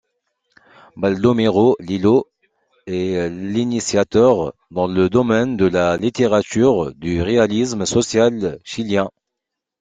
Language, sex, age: French, male, 30-39